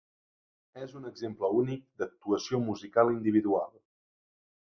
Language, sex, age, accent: Catalan, male, 19-29, Empordanès